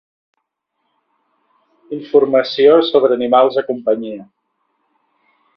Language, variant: Catalan, Central